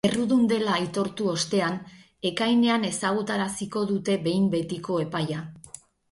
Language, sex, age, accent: Basque, female, 50-59, Erdialdekoa edo Nafarra (Gipuzkoa, Nafarroa)